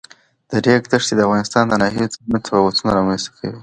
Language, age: Pashto, under 19